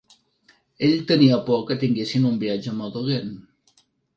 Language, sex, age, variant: Catalan, male, 40-49, Central